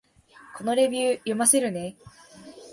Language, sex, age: Japanese, male, 19-29